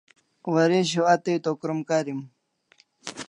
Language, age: Kalasha, 19-29